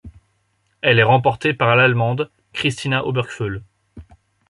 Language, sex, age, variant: French, male, 19-29, Français de métropole